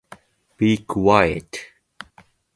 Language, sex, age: Japanese, male, 19-29